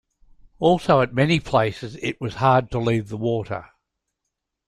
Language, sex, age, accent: English, male, 70-79, Australian English